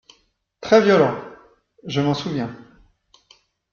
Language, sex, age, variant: French, male, 40-49, Français de métropole